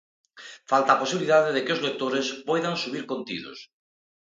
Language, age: Galician, 40-49